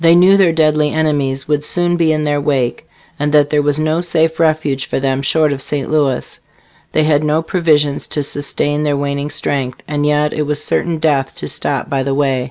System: none